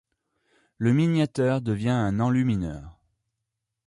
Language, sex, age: French, male, 30-39